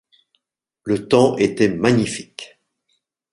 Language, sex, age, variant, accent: French, male, 60-69, Français d'Europe, Français de Belgique